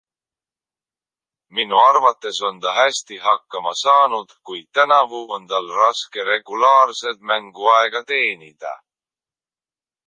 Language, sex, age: Estonian, male, 19-29